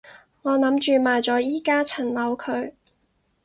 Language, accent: Cantonese, 广州音